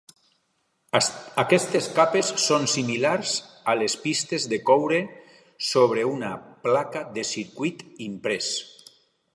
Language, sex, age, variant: Catalan, male, 50-59, Alacantí